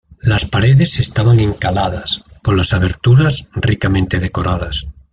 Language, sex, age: Spanish, male, 60-69